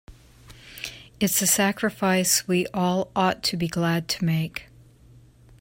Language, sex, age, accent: English, female, 60-69, United States English